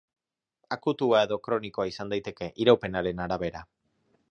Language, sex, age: Basque, male, 30-39